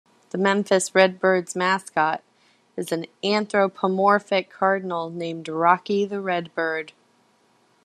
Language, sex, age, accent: English, female, 19-29, United States English